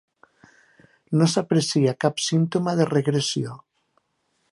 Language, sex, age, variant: Catalan, male, 60-69, Central